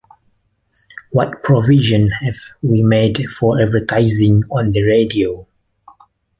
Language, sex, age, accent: English, male, 19-29, Malaysian English